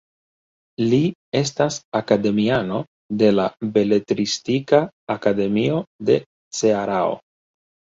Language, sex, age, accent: Esperanto, male, 30-39, Internacia